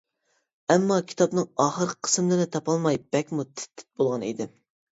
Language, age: Uyghur, 19-29